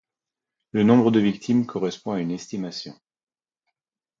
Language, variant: French, Français de métropole